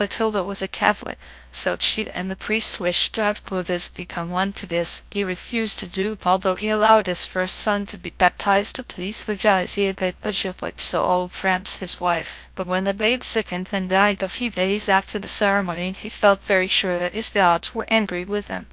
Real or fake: fake